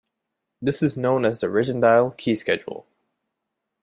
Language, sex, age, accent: English, male, 19-29, United States English